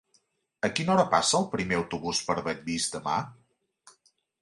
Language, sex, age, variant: Catalan, male, 40-49, Central